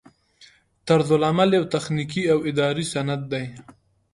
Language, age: Pashto, 19-29